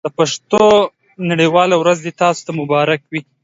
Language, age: Pashto, 19-29